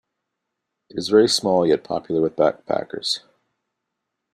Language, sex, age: English, male, 50-59